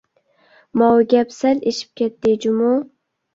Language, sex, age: Uyghur, female, 19-29